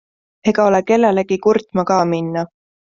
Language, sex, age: Estonian, female, 19-29